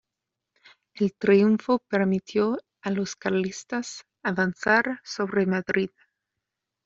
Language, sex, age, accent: Spanish, female, 30-39, México